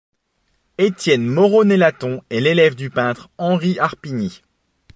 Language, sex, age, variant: French, male, 30-39, Français de métropole